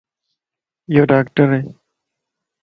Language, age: Lasi, 19-29